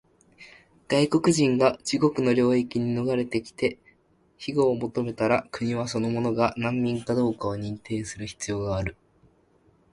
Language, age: Japanese, 19-29